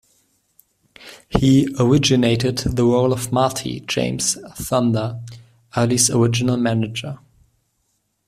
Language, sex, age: English, male, 19-29